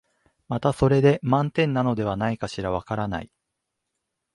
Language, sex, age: Japanese, male, 19-29